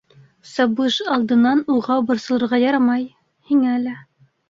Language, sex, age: Bashkir, female, under 19